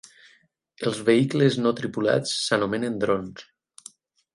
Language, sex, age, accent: Catalan, male, 30-39, valencià; valencià meridional